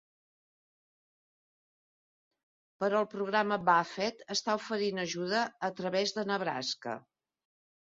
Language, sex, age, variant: Catalan, female, 60-69, Central